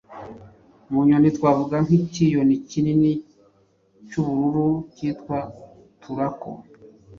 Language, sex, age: Kinyarwanda, male, 40-49